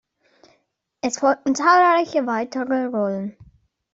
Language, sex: German, male